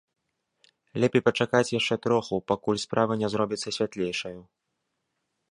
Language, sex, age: Belarusian, male, 19-29